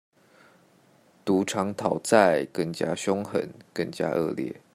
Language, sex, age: Chinese, male, 19-29